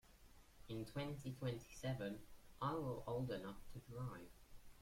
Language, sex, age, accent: English, male, under 19, England English